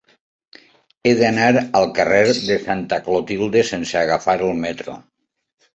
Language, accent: Catalan, valencià